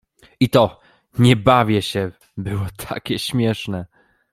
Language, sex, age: Polish, male, 90+